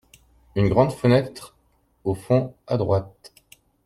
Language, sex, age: French, male, 30-39